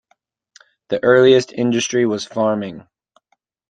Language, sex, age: English, male, 19-29